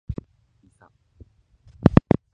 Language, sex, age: Japanese, male, 19-29